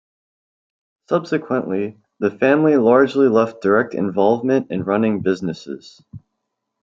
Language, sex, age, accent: English, male, 19-29, United States English